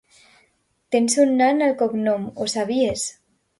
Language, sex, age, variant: Catalan, female, under 19, Alacantí